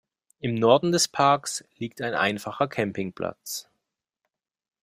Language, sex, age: German, male, 40-49